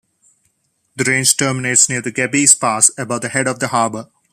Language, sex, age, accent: English, male, 19-29, India and South Asia (India, Pakistan, Sri Lanka)